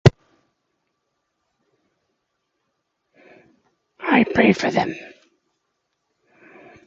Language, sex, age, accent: English, male, 70-79, Scottish English